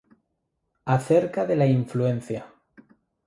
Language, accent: Spanish, España: Norte peninsular (Asturias, Castilla y León, Cantabria, País Vasco, Navarra, Aragón, La Rioja, Guadalajara, Cuenca)